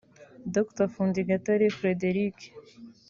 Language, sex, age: Kinyarwanda, female, 19-29